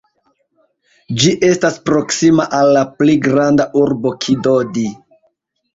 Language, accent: Esperanto, Internacia